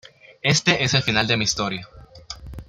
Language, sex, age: Spanish, male, under 19